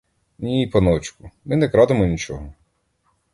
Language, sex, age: Ukrainian, male, 30-39